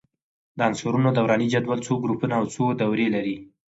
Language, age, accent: Pashto, 19-29, پکتیا ولایت، احمدزی